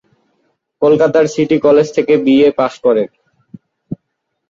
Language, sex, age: Bengali, male, 19-29